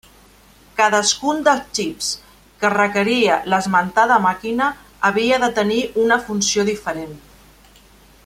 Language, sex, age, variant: Catalan, female, 40-49, Central